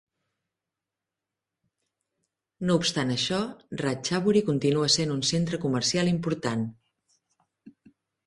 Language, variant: Catalan, Central